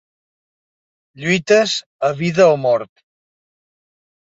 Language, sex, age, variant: Catalan, male, 60-69, Central